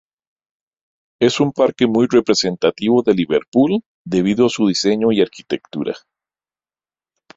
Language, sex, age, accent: Spanish, male, 40-49, América central